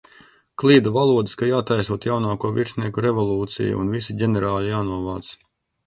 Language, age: Latvian, 40-49